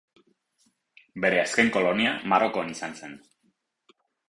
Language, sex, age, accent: Basque, male, 30-39, Mendebalekoa (Araba, Bizkaia, Gipuzkoako mendebaleko herri batzuk)